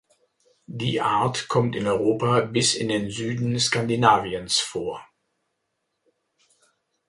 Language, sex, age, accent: German, male, 60-69, Deutschland Deutsch